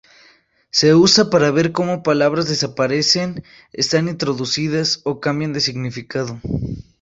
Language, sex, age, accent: Spanish, male, 19-29, México